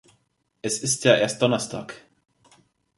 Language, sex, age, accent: German, male, 30-39, Deutschland Deutsch